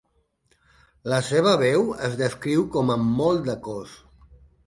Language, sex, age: Catalan, male, 50-59